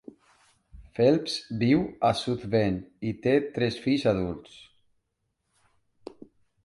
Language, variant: Catalan, Central